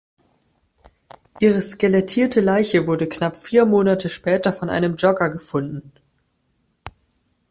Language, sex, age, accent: German, male, under 19, Deutschland Deutsch